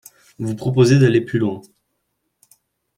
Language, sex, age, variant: French, male, under 19, Français de métropole